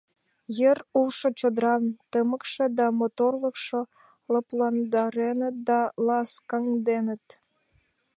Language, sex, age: Mari, female, 19-29